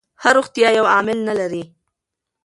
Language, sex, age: Pashto, female, 19-29